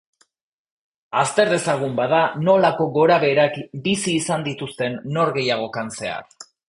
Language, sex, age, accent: Basque, male, 19-29, Erdialdekoa edo Nafarra (Gipuzkoa, Nafarroa)